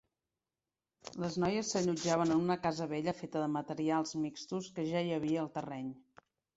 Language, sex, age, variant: Catalan, female, 40-49, Central